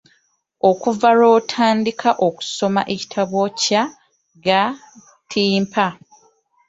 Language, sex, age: Ganda, female, 19-29